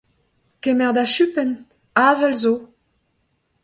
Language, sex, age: Breton, female, 50-59